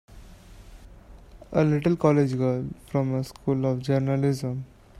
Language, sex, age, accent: English, male, 19-29, India and South Asia (India, Pakistan, Sri Lanka)